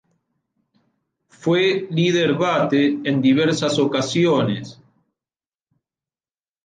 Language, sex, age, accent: Spanish, male, 50-59, Rioplatense: Argentina, Uruguay, este de Bolivia, Paraguay